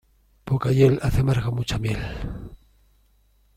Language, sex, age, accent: Spanish, male, 50-59, España: Norte peninsular (Asturias, Castilla y León, Cantabria, País Vasco, Navarra, Aragón, La Rioja, Guadalajara, Cuenca)